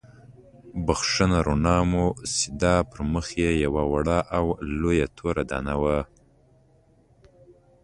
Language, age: Pashto, 19-29